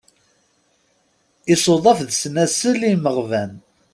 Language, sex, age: Kabyle, male, 30-39